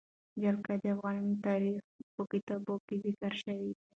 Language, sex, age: Pashto, female, 19-29